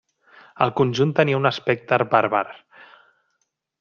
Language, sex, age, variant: Catalan, male, 30-39, Central